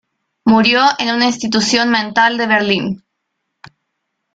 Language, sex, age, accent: Spanish, female, 19-29, Chileno: Chile, Cuyo